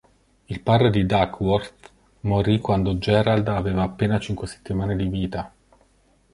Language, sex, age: Italian, male, 30-39